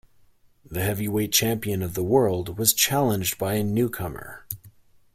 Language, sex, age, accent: English, male, 30-39, Canadian English